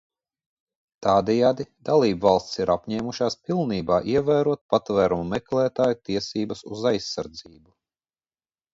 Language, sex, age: Latvian, male, 40-49